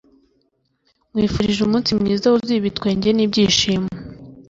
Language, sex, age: Kinyarwanda, female, under 19